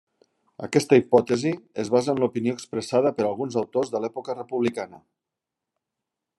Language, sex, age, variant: Catalan, male, 40-49, Central